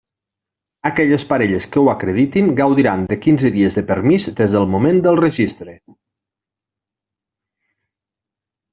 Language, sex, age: Catalan, male, 40-49